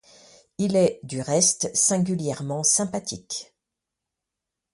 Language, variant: French, Français de métropole